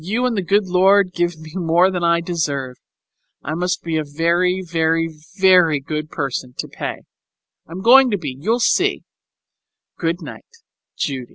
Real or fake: real